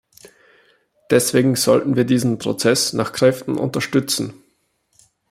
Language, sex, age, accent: German, male, 19-29, Österreichisches Deutsch